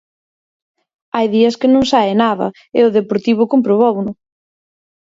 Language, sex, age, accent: Galician, female, 30-39, Central (gheada)